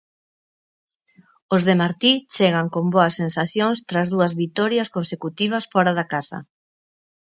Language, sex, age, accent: Galician, female, 40-49, Normativo (estándar)